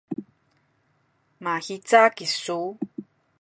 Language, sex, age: Sakizaya, female, 30-39